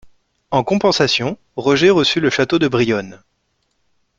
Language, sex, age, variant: French, male, 30-39, Français de métropole